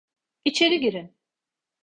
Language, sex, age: Turkish, female, 40-49